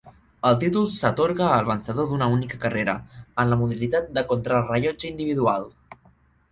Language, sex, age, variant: Catalan, male, under 19, Central